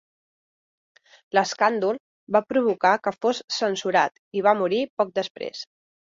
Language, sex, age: Catalan, female, 30-39